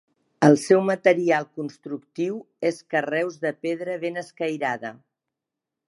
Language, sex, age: Catalan, female, 60-69